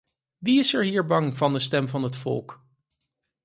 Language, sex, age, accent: Dutch, male, 30-39, Nederlands Nederlands